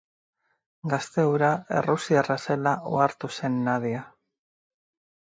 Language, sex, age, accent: Basque, female, 40-49, Mendebalekoa (Araba, Bizkaia, Gipuzkoako mendebaleko herri batzuk)